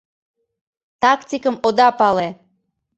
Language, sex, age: Mari, female, 30-39